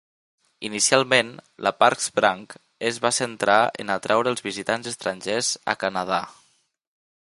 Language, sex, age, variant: Catalan, male, 19-29, Nord-Occidental